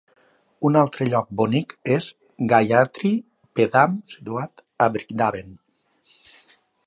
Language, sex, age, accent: Catalan, male, 40-49, valencià